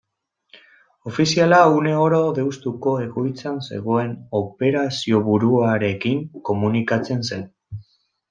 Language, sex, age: Basque, male, 19-29